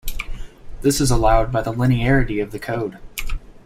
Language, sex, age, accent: English, male, under 19, United States English